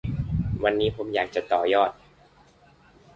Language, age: Thai, 19-29